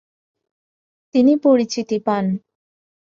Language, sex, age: Bengali, female, 19-29